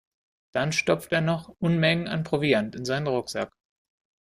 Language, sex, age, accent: German, male, 30-39, Deutschland Deutsch